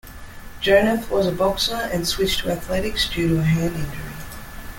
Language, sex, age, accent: English, female, 50-59, Australian English